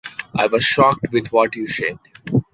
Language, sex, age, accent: English, male, 19-29, India and South Asia (India, Pakistan, Sri Lanka)